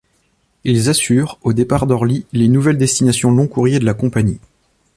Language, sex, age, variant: French, male, 30-39, Français de métropole